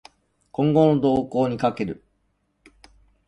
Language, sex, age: Japanese, male, 60-69